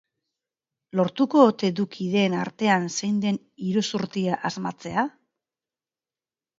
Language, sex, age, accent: Basque, female, 50-59, Mendebalekoa (Araba, Bizkaia, Gipuzkoako mendebaleko herri batzuk)